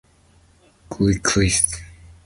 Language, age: English, 19-29